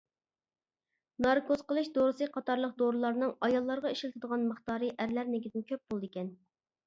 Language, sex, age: Uyghur, male, 19-29